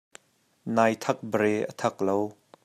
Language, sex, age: Hakha Chin, male, 30-39